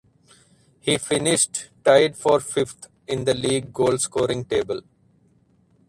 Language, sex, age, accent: English, male, 30-39, India and South Asia (India, Pakistan, Sri Lanka)